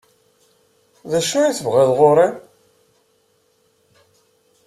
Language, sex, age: Kabyle, male, 50-59